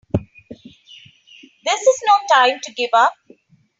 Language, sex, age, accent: English, female, 50-59, India and South Asia (India, Pakistan, Sri Lanka)